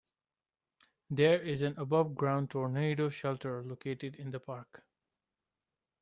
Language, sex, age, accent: English, male, 19-29, India and South Asia (India, Pakistan, Sri Lanka)